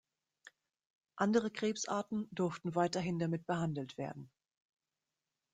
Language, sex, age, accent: German, female, 40-49, Deutschland Deutsch